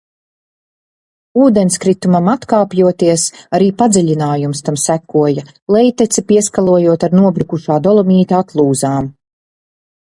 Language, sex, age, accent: Latvian, female, 40-49, bez akcenta